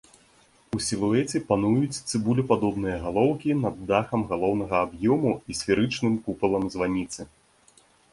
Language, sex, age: Belarusian, male, 30-39